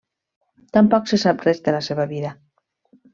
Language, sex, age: Catalan, female, 40-49